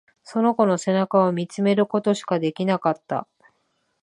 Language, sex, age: Japanese, female, 40-49